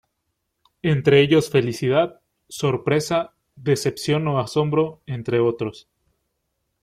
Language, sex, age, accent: Spanish, male, 19-29, México